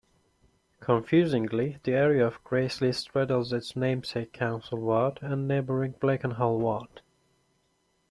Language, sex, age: English, male, 19-29